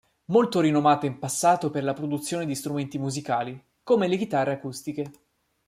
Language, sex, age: Italian, male, 19-29